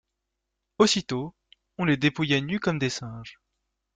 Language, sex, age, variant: French, male, 19-29, Français de métropole